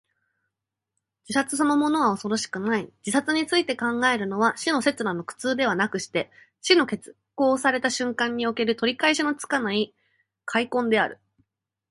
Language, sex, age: Japanese, female, 19-29